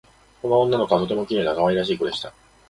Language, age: Japanese, 19-29